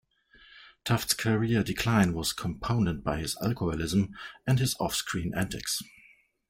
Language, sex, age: English, male, 50-59